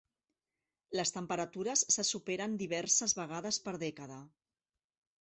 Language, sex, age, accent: Catalan, female, 40-49, Barceloní